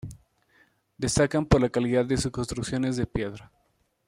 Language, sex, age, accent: Spanish, male, 19-29, Andino-Pacífico: Colombia, Perú, Ecuador, oeste de Bolivia y Venezuela andina